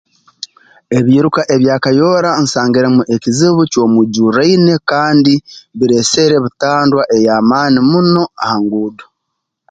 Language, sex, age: Tooro, male, 40-49